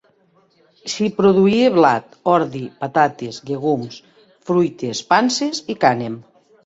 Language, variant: Catalan, Central